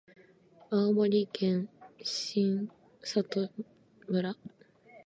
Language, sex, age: Japanese, female, under 19